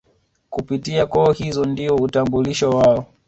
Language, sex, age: Swahili, male, 19-29